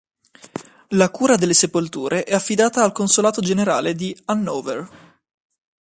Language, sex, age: Italian, male, 19-29